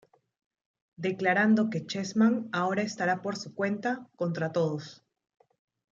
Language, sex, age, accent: Spanish, female, 19-29, Andino-Pacífico: Colombia, Perú, Ecuador, oeste de Bolivia y Venezuela andina